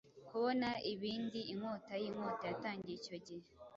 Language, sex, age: Kinyarwanda, female, 19-29